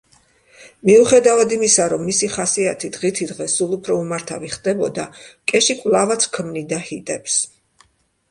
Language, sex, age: Georgian, female, 60-69